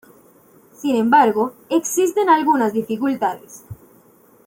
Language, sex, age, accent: Spanish, female, 19-29, México